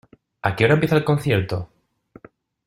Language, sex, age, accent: Spanish, male, 19-29, España: Centro-Sur peninsular (Madrid, Toledo, Castilla-La Mancha)